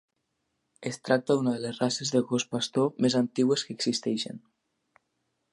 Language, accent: Catalan, valencià